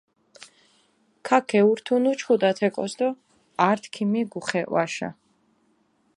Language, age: Mingrelian, 40-49